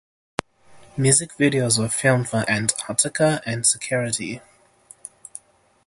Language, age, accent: English, 19-29, United States English